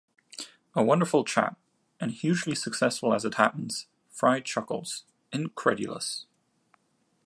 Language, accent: English, United States English